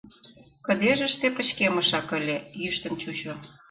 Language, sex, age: Mari, female, 40-49